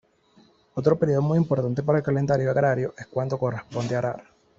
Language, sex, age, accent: Spanish, male, 30-39, Caribe: Cuba, Venezuela, Puerto Rico, República Dominicana, Panamá, Colombia caribeña, México caribeño, Costa del golfo de México